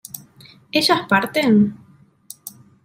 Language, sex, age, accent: Spanish, female, 19-29, Rioplatense: Argentina, Uruguay, este de Bolivia, Paraguay